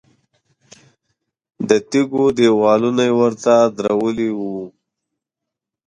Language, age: Pashto, 30-39